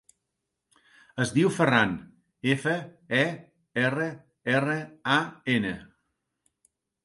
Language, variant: Catalan, Central